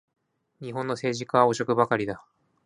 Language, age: Japanese, 40-49